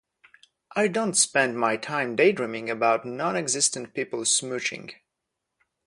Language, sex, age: English, male, 30-39